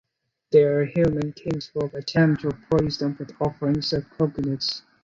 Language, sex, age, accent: English, male, 19-29, England English; India and South Asia (India, Pakistan, Sri Lanka)